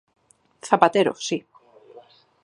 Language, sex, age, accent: Galician, female, 30-39, Normativo (estándar)